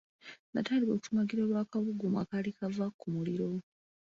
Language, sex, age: Ganda, female, 30-39